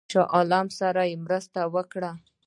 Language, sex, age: Pashto, female, 19-29